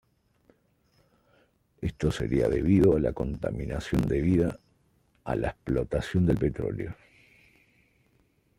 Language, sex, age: Spanish, male, 30-39